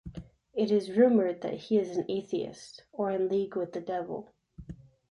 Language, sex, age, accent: English, female, 19-29, United States English